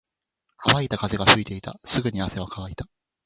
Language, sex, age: Japanese, female, 19-29